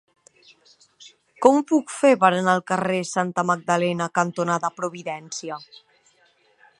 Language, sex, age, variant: Catalan, female, 19-29, Nord-Occidental